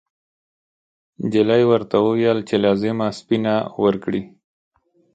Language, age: Pashto, 30-39